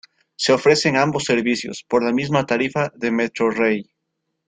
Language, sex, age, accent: Spanish, male, 19-29, Andino-Pacífico: Colombia, Perú, Ecuador, oeste de Bolivia y Venezuela andina